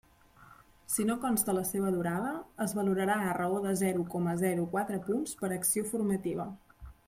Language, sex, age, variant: Catalan, female, 30-39, Central